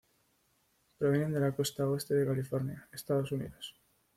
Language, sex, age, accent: Spanish, male, 19-29, España: Norte peninsular (Asturias, Castilla y León, Cantabria, País Vasco, Navarra, Aragón, La Rioja, Guadalajara, Cuenca)